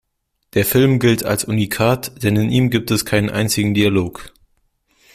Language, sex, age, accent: German, male, under 19, Deutschland Deutsch